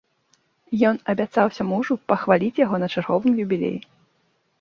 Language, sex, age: Belarusian, female, 19-29